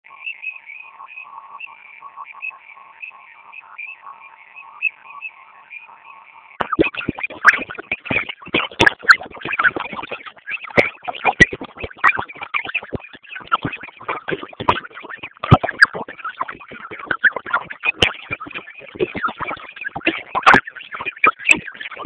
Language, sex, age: Swahili, female, 19-29